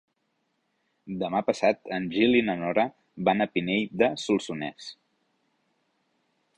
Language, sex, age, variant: Catalan, male, 30-39, Central